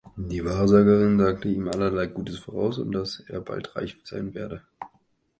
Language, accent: German, Deutschland Deutsch